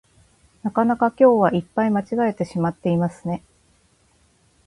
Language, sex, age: Japanese, female, 40-49